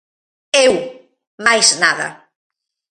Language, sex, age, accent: Galician, female, 40-49, Normativo (estándar)